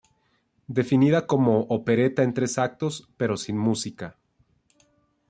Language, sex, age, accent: Spanish, male, 40-49, México